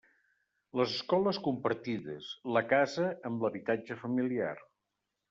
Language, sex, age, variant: Catalan, male, 60-69, Septentrional